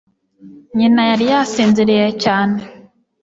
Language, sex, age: Kinyarwanda, female, 19-29